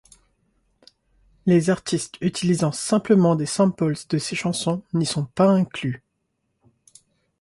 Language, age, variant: French, 19-29, Français de métropole